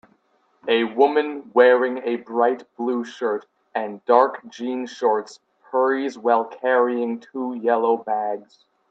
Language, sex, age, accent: English, male, under 19, United States English